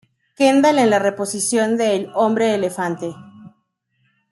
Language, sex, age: Spanish, female, 40-49